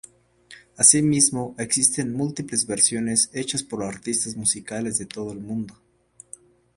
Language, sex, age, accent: Spanish, male, 19-29, México